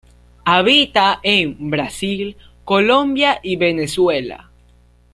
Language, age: Spanish, under 19